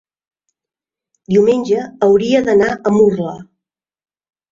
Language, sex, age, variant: Catalan, female, 40-49, Central